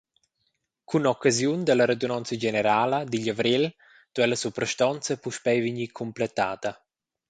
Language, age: Romansh, 30-39